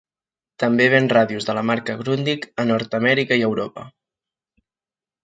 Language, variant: Catalan, Central